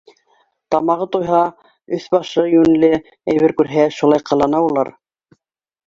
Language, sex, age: Bashkir, female, 60-69